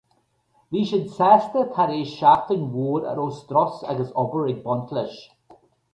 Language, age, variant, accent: Irish, 50-59, Gaeilge Uladh, Cainteoir dúchais, Gaeltacht